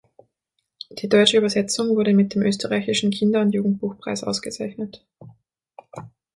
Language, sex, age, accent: German, female, 19-29, Österreichisches Deutsch